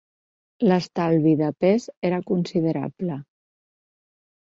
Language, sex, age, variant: Catalan, female, 40-49, Central